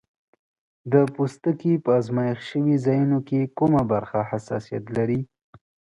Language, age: Pashto, 19-29